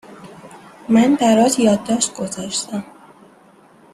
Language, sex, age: Persian, female, 19-29